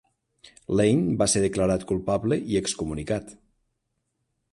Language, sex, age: Catalan, male, 40-49